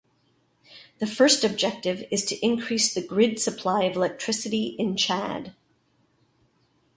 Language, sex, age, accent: English, female, 50-59, Canadian English